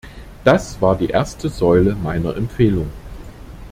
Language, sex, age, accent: German, male, 40-49, Deutschland Deutsch